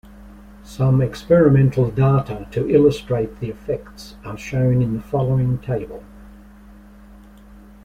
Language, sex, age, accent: English, male, 70-79, Australian English